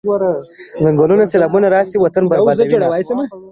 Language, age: Pashto, 19-29